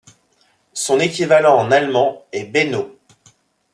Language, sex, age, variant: French, male, 30-39, Français de métropole